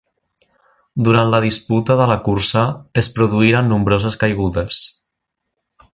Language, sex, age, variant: Catalan, male, 19-29, Central